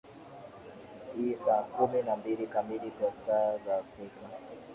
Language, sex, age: Swahili, male, 19-29